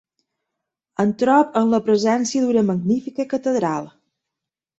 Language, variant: Catalan, Balear